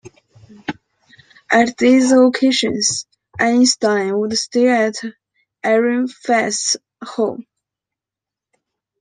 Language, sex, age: English, female, 19-29